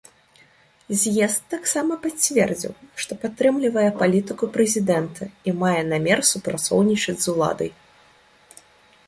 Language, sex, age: Belarusian, female, 19-29